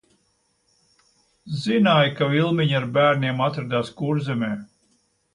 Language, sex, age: Latvian, male, 70-79